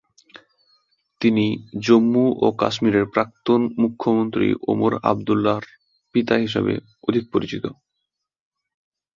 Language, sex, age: Bengali, male, 19-29